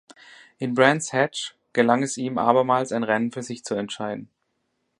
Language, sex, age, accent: German, male, 30-39, Deutschland Deutsch